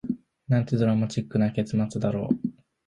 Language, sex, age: Japanese, male, under 19